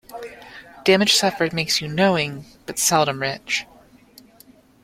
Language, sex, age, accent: English, female, 30-39, United States English